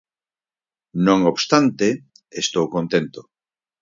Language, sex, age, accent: Galician, male, 50-59, Normativo (estándar)